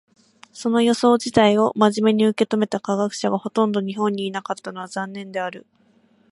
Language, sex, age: Japanese, female, under 19